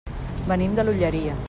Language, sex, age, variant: Catalan, female, 50-59, Central